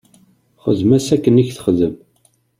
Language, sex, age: Kabyle, male, 30-39